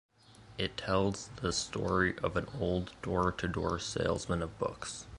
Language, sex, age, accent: English, male, 19-29, United States English